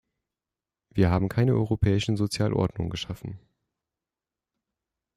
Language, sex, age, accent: German, male, 19-29, Deutschland Deutsch